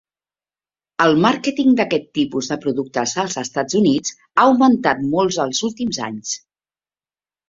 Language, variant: Catalan, Central